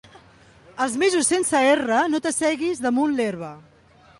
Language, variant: Catalan, Central